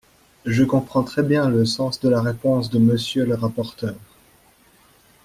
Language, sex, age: French, male, 19-29